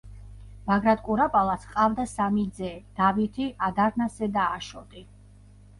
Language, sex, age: Georgian, female, 40-49